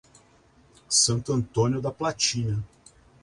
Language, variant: Portuguese, Portuguese (Brasil)